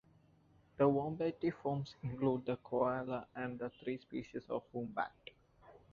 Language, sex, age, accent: English, male, 19-29, India and South Asia (India, Pakistan, Sri Lanka)